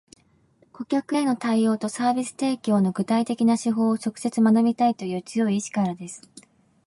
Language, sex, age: Japanese, female, 19-29